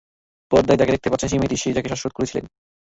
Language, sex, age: Bengali, male, under 19